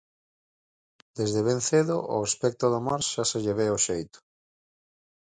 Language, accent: Galician, Normativo (estándar)